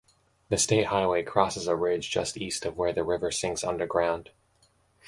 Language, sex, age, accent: English, male, 19-29, United States English